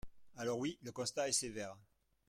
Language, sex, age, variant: French, male, 50-59, Français de métropole